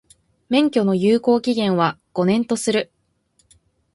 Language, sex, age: Japanese, female, 19-29